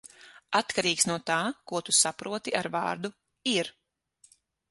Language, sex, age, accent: Latvian, female, 30-39, Kurzeme